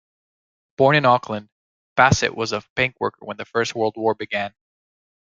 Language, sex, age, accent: English, male, 19-29, United States English